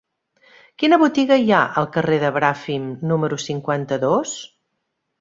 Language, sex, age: Catalan, female, 50-59